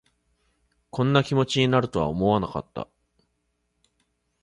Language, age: Japanese, 40-49